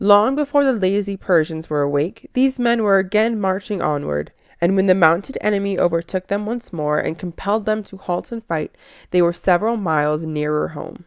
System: none